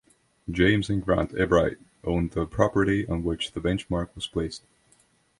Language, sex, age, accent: English, male, 19-29, United States English